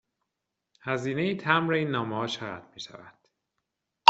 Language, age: Persian, 30-39